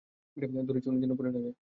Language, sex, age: Bengali, male, 19-29